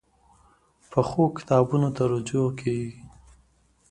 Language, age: Pashto, 19-29